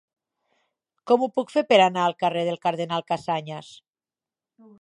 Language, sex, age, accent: Catalan, female, 50-59, Ebrenc